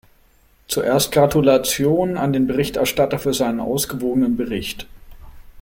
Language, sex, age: German, male, 40-49